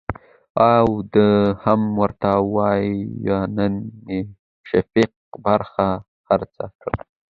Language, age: Pashto, under 19